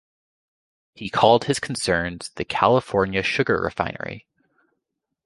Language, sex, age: English, female, 19-29